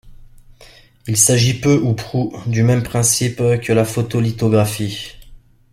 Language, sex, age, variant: French, male, 30-39, Français de métropole